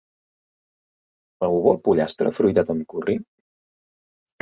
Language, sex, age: Catalan, male, 30-39